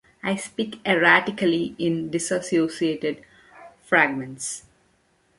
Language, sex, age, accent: English, female, 19-29, India and South Asia (India, Pakistan, Sri Lanka)